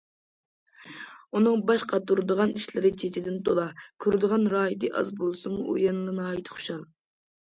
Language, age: Uyghur, 19-29